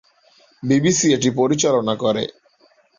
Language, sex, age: Bengali, male, 19-29